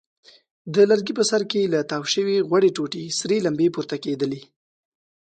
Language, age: Pashto, 19-29